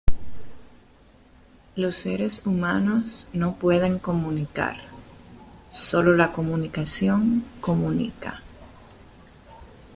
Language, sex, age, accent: Spanish, female, 19-29, Caribe: Cuba, Venezuela, Puerto Rico, República Dominicana, Panamá, Colombia caribeña, México caribeño, Costa del golfo de México